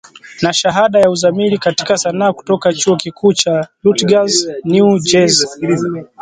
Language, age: Swahili, 19-29